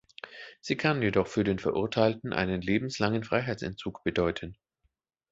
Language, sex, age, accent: German, male, 30-39, Deutschland Deutsch